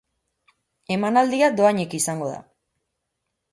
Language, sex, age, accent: Basque, female, 30-39, Erdialdekoa edo Nafarra (Gipuzkoa, Nafarroa)